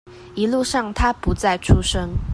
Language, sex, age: Chinese, female, 19-29